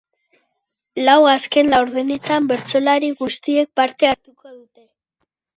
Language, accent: Basque, Mendebalekoa (Araba, Bizkaia, Gipuzkoako mendebaleko herri batzuk)